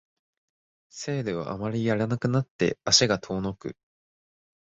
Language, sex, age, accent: Japanese, male, under 19, 標準語